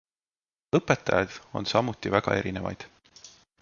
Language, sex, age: Estonian, male, 30-39